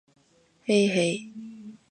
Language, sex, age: Japanese, female, 19-29